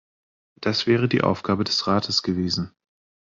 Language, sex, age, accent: German, male, 19-29, Deutschland Deutsch